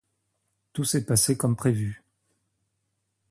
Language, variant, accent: French, Français de métropole, Français de l'ouest de la France